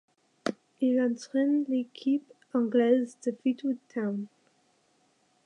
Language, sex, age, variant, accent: French, female, 19-29, Français d'Amérique du Nord, Français des États-Unis